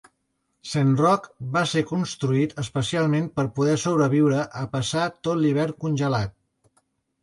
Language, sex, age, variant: Catalan, male, 50-59, Central